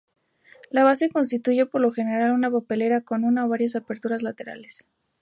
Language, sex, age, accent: Spanish, female, 19-29, México